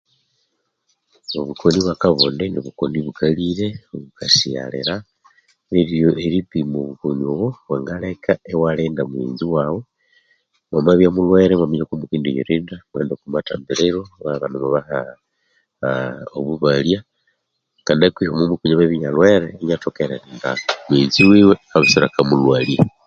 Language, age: Konzo, 50-59